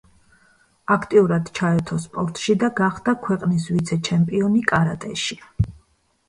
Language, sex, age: Georgian, female, 40-49